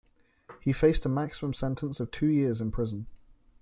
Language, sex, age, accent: English, male, 19-29, England English